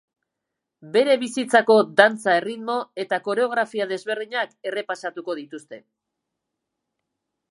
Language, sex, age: Basque, female, 40-49